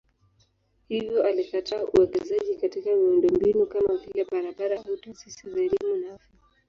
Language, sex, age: Swahili, female, 19-29